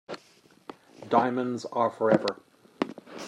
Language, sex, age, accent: English, male, 50-59, Irish English